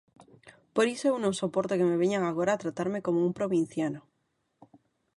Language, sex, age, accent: Galician, female, 30-39, Oriental (común en zona oriental); Normativo (estándar)